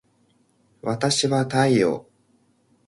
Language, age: Japanese, 30-39